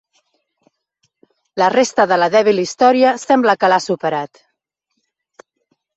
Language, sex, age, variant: Catalan, female, 40-49, Central